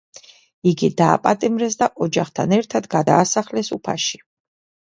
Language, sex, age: Georgian, female, 40-49